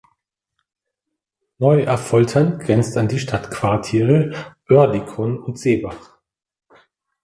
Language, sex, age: German, male, 40-49